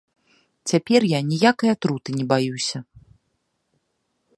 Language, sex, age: Belarusian, female, 30-39